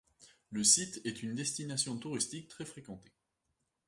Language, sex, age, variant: French, male, 19-29, Français de métropole